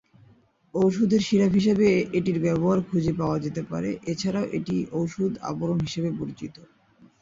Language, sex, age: Bengali, male, 19-29